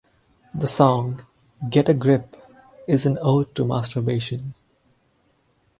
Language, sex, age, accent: English, male, 19-29, India and South Asia (India, Pakistan, Sri Lanka)